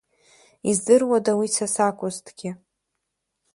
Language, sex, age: Abkhazian, female, under 19